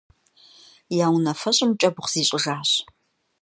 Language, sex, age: Kabardian, female, 40-49